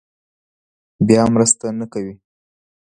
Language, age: Pashto, 19-29